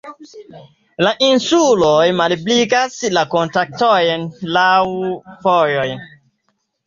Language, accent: Esperanto, Internacia